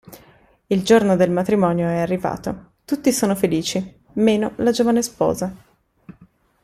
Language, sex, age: Italian, female, 30-39